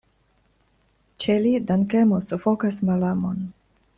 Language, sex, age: Esperanto, female, 30-39